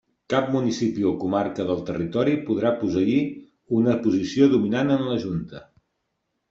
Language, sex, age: Catalan, male, 50-59